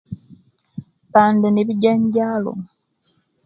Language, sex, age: Kenyi, female, 19-29